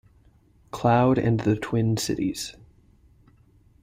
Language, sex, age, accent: English, male, 30-39, Canadian English